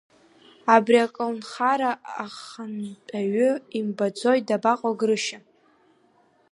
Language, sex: Abkhazian, female